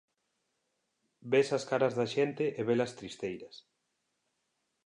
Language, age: Galician, 40-49